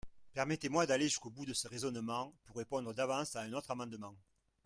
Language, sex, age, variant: French, male, 50-59, Français de métropole